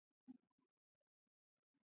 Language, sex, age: Georgian, male, under 19